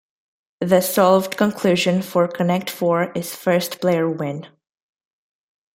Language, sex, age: English, female, under 19